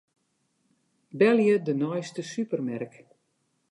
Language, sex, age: Western Frisian, female, 60-69